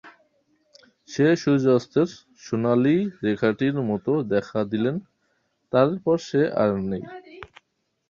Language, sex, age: Bengali, male, 19-29